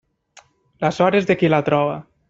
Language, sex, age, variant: Catalan, male, 19-29, Nord-Occidental